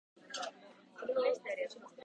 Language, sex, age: Japanese, female, 19-29